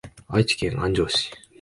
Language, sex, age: Japanese, male, under 19